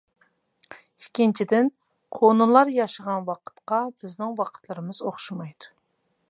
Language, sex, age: Uyghur, female, 40-49